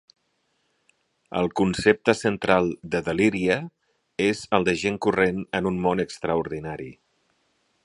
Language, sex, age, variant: Catalan, male, 40-49, Central